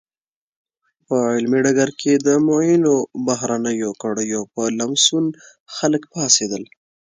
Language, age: Pashto, under 19